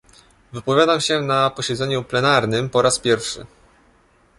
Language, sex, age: Polish, male, 19-29